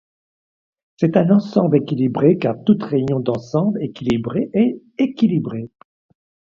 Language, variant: French, Français de métropole